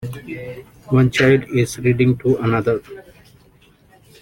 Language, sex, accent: English, male, India and South Asia (India, Pakistan, Sri Lanka)